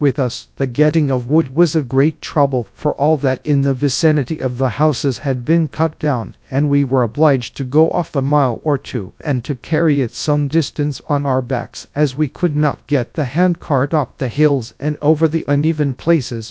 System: TTS, GradTTS